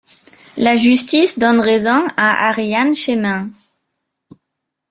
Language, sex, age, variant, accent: French, female, 30-39, Français d'Europe, Français d’Allemagne